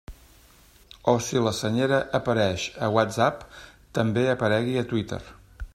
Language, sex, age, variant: Catalan, male, 50-59, Central